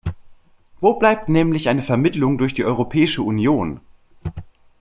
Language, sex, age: German, male, 19-29